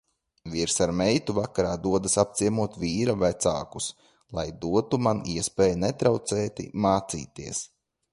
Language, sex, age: Latvian, male, 30-39